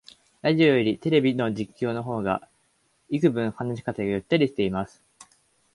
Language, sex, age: Japanese, male, under 19